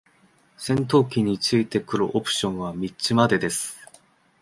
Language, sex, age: Japanese, male, 19-29